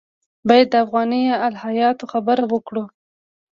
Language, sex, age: Pashto, female, 19-29